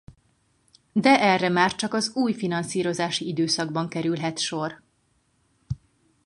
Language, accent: Hungarian, budapesti